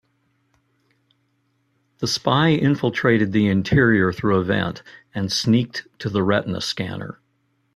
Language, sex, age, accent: English, male, 60-69, United States English